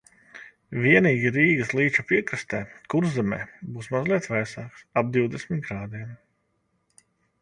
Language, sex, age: Latvian, male, 30-39